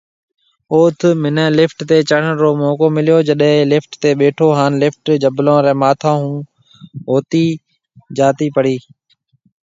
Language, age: Marwari (Pakistan), 40-49